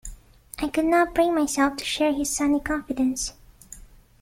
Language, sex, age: English, female, 19-29